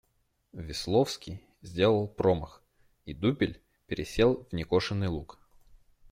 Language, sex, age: Russian, male, 19-29